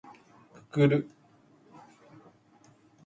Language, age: Japanese, 30-39